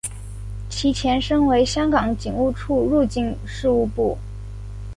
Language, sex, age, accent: Chinese, female, 19-29, 出生地：广东省